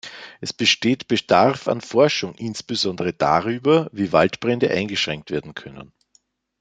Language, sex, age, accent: German, male, 50-59, Österreichisches Deutsch